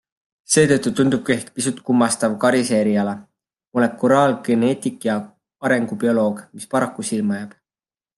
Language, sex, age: Estonian, male, 19-29